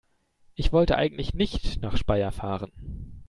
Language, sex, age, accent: German, male, 19-29, Deutschland Deutsch